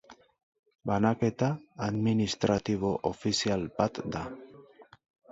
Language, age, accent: Basque, 50-59, Mendebalekoa (Araba, Bizkaia, Gipuzkoako mendebaleko herri batzuk)